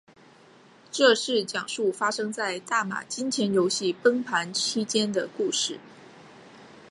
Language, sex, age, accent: Chinese, female, 30-39, 出生地：广东省